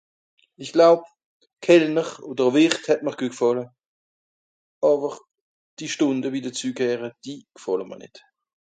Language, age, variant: Swiss German, 40-49, Nordniederàlemmànisch (Rishoffe, Zàwere, Bùsswìller, Hawenau, Brüemt, Stroossbùri, Molse, Dàmbàch, Schlettstàtt, Pfàlzbùri usw.)